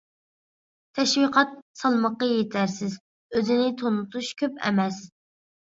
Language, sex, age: Uyghur, female, under 19